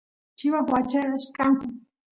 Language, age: Santiago del Estero Quichua, 30-39